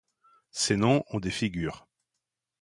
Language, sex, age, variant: French, male, 40-49, Français de métropole